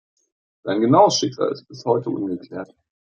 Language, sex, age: German, male, 19-29